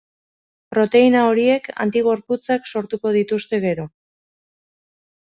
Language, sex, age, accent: Basque, female, 50-59, Mendebalekoa (Araba, Bizkaia, Gipuzkoako mendebaleko herri batzuk)